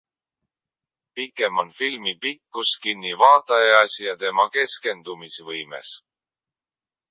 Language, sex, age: Estonian, male, 19-29